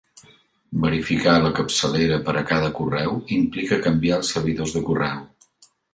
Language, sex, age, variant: Catalan, male, 50-59, Central